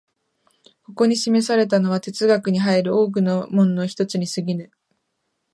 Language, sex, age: Japanese, female, 19-29